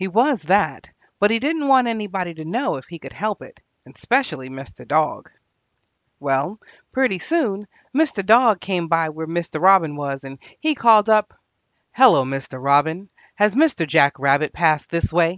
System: none